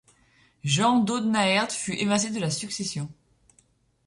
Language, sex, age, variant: French, female, 30-39, Français de métropole